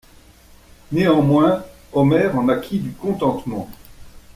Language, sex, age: French, male, 70-79